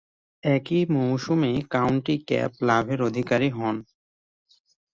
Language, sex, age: Bengali, male, 19-29